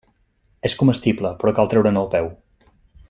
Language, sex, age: Catalan, male, 40-49